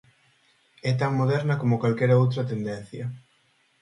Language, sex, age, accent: Galician, male, 19-29, Central (sen gheada)